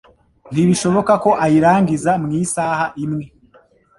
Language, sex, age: Kinyarwanda, male, 19-29